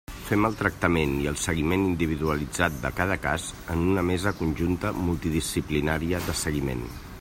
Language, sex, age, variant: Catalan, male, 40-49, Central